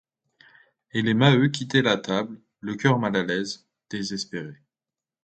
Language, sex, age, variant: French, male, 19-29, Français de métropole